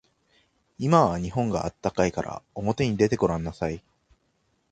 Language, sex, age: Japanese, male, 30-39